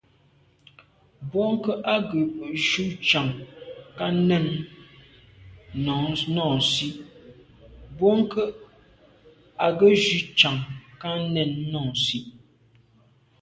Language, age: Medumba, 30-39